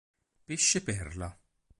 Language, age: Italian, 30-39